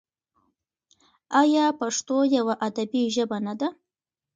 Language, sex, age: Pashto, female, 19-29